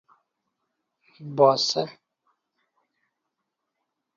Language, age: Pashto, 19-29